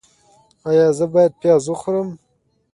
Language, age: Pashto, 19-29